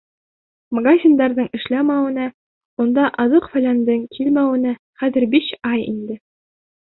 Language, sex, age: Bashkir, female, 19-29